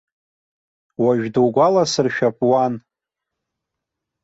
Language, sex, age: Abkhazian, male, 30-39